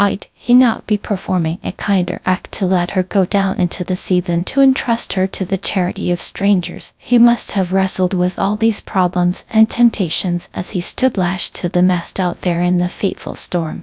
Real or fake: fake